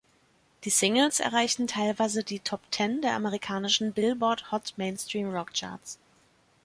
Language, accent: German, Deutschland Deutsch